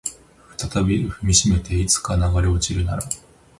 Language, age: Japanese, 30-39